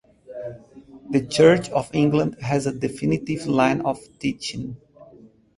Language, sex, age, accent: English, male, 30-39, United States English